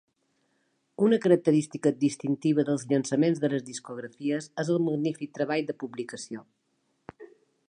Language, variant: Catalan, Balear